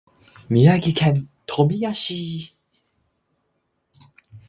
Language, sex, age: Japanese, male, 19-29